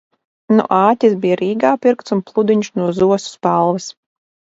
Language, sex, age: Latvian, female, 40-49